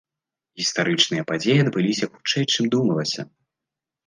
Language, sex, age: Belarusian, male, under 19